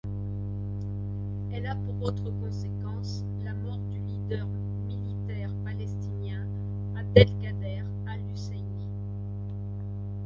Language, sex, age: French, female, 60-69